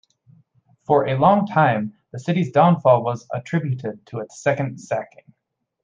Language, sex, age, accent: English, male, 19-29, United States English